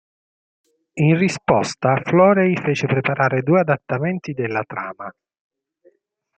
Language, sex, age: Italian, male, 40-49